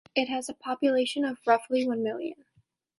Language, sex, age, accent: English, female, 19-29, United States English